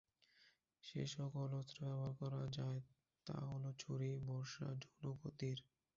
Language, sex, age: Bengali, male, 19-29